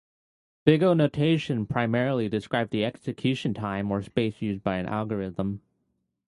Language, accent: English, United States English